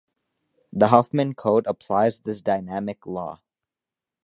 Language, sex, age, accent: English, male, under 19, United States English